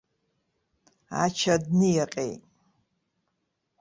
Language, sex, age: Abkhazian, female, 60-69